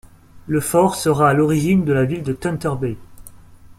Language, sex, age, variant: French, male, 19-29, Français de métropole